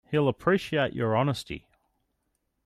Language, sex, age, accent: English, male, 30-39, Australian English